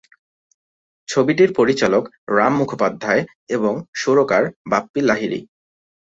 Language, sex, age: Bengali, male, 19-29